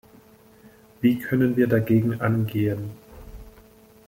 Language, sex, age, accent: German, male, 19-29, Deutschland Deutsch